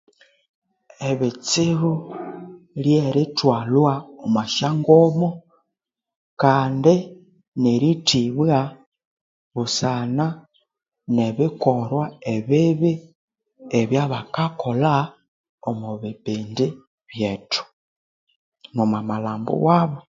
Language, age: Konzo, 19-29